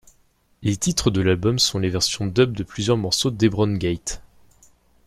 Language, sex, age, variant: French, male, under 19, Français de métropole